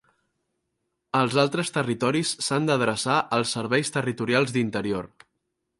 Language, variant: Catalan, Central